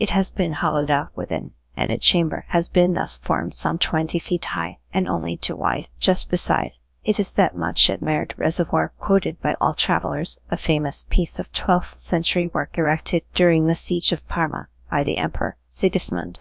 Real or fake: fake